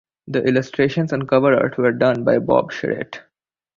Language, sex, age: English, male, 19-29